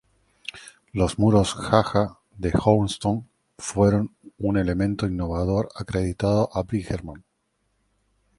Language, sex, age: Spanish, male, 40-49